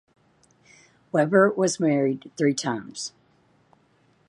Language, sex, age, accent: English, female, 40-49, United States English